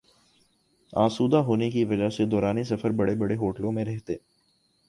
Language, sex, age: Urdu, male, 19-29